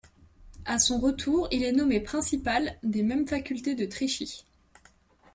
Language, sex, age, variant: French, female, 19-29, Français de métropole